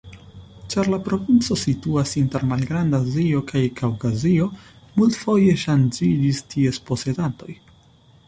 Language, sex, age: Esperanto, male, 19-29